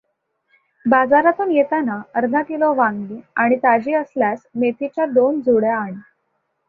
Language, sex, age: Marathi, female, under 19